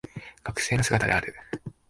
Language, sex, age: Japanese, male, under 19